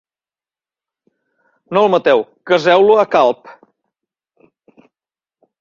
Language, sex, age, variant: Catalan, male, 60-69, Central